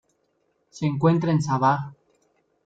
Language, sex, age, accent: Spanish, male, 19-29, México